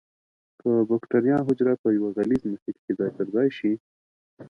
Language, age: Pashto, 30-39